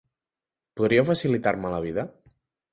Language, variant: Catalan, Central